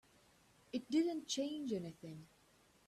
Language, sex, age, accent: English, female, 19-29, England English